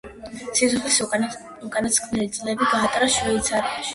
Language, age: Georgian, 19-29